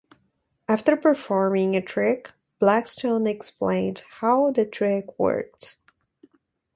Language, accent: English, Irish English